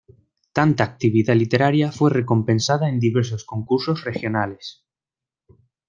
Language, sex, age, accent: Spanish, male, 19-29, España: Centro-Sur peninsular (Madrid, Toledo, Castilla-La Mancha)